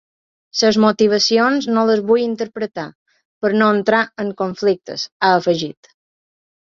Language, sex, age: Catalan, female, 30-39